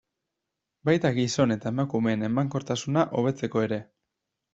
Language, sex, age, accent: Basque, male, 19-29, Mendebalekoa (Araba, Bizkaia, Gipuzkoako mendebaleko herri batzuk)